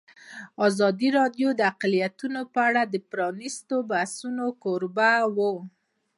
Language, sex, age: Pashto, female, 30-39